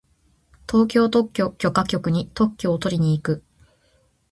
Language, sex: Japanese, female